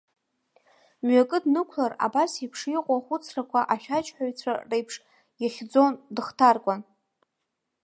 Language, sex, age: Abkhazian, female, 19-29